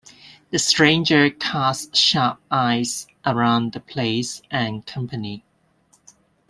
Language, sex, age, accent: English, female, 30-39, Hong Kong English